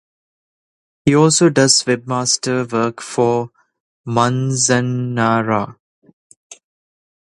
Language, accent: English, India and South Asia (India, Pakistan, Sri Lanka)